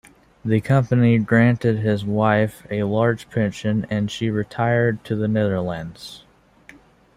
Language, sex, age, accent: English, male, 19-29, United States English